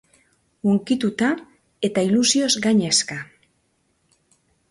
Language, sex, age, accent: Basque, female, 40-49, Mendebalekoa (Araba, Bizkaia, Gipuzkoako mendebaleko herri batzuk)